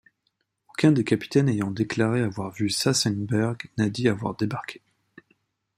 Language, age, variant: French, 30-39, Français de métropole